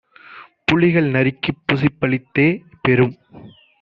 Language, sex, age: Tamil, male, 30-39